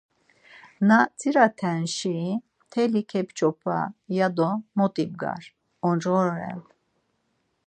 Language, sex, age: Laz, female, 50-59